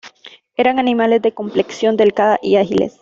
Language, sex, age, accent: Spanish, female, 19-29, América central